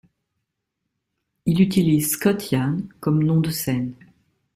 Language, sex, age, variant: French, female, 50-59, Français de métropole